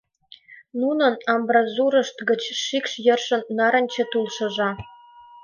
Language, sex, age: Mari, female, 19-29